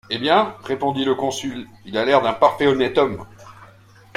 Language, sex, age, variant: French, male, 40-49, Français de métropole